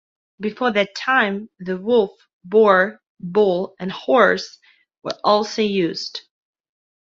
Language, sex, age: English, female, 30-39